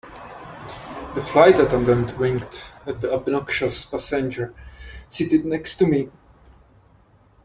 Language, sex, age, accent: English, male, 30-39, United States English